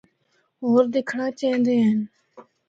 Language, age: Northern Hindko, 19-29